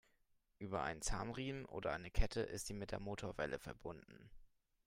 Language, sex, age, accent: German, male, under 19, Deutschland Deutsch